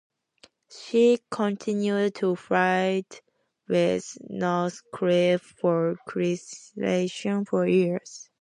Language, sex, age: English, female, 19-29